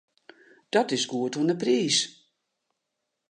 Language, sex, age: Western Frisian, female, 60-69